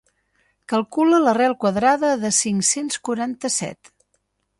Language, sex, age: Catalan, female, 50-59